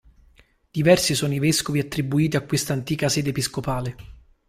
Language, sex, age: Italian, male, 30-39